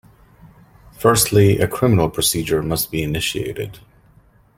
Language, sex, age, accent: English, male, 40-49, United States English